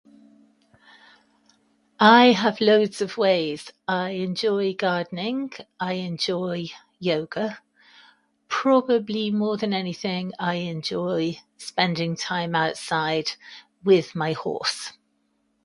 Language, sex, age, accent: English, female, 60-69, England English